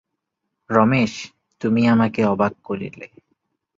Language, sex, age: Bengali, male, 19-29